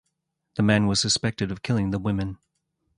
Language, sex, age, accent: English, male, 30-39, Australian English